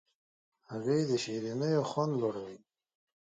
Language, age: Pashto, 30-39